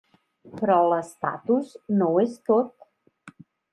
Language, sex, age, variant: Catalan, female, 40-49, Central